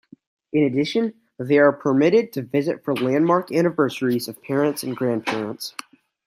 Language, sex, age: English, male, 19-29